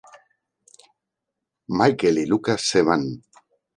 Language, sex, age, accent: Spanish, male, 50-59, España: Centro-Sur peninsular (Madrid, Toledo, Castilla-La Mancha)